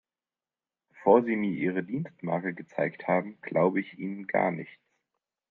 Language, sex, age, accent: German, male, 19-29, Deutschland Deutsch